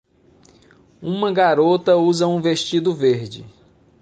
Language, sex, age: Portuguese, male, 40-49